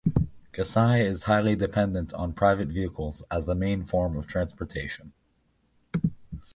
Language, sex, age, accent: English, male, 19-29, Canadian English